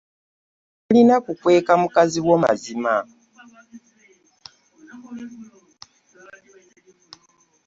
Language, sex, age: Ganda, female, 50-59